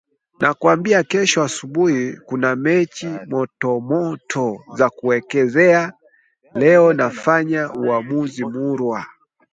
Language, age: Swahili, 19-29